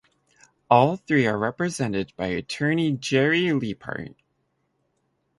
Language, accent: English, United States English